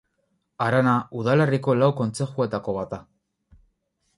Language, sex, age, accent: Basque, male, 19-29, Mendebalekoa (Araba, Bizkaia, Gipuzkoako mendebaleko herri batzuk)